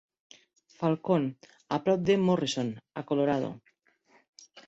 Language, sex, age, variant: Catalan, female, 50-59, Septentrional